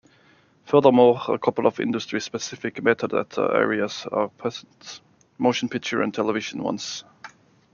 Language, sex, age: English, male, 30-39